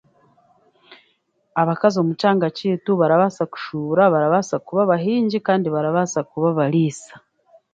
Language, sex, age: Chiga, female, 40-49